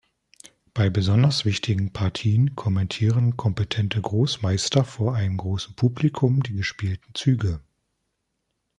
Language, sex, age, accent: German, male, 40-49, Deutschland Deutsch